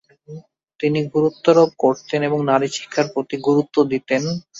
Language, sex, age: Bengali, male, 19-29